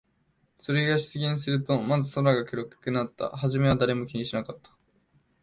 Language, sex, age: Japanese, male, 19-29